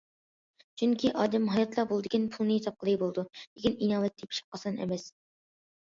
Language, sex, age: Uyghur, female, under 19